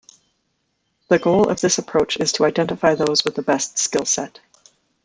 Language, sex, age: English, female, 30-39